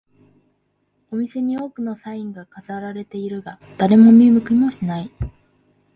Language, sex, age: Japanese, female, 19-29